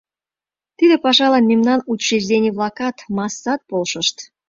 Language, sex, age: Mari, female, 30-39